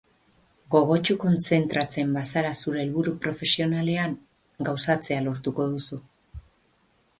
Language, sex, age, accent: Basque, female, 50-59, Mendebalekoa (Araba, Bizkaia, Gipuzkoako mendebaleko herri batzuk)